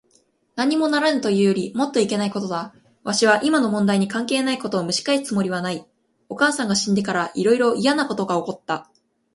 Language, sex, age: Japanese, female, 19-29